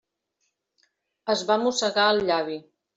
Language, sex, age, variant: Catalan, female, 50-59, Central